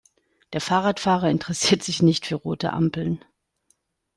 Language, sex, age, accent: German, female, 40-49, Deutschland Deutsch